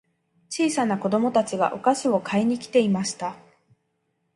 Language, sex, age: Japanese, female, 30-39